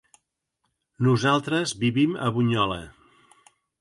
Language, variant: Catalan, Central